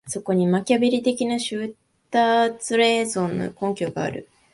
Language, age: Japanese, 19-29